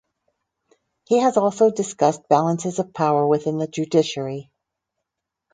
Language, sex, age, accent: English, female, 60-69, United States English